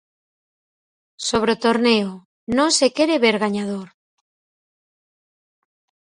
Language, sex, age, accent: Galician, female, 40-49, Normativo (estándar)